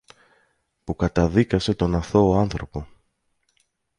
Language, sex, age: Greek, male, 30-39